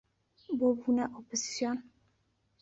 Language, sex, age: Central Kurdish, female, 19-29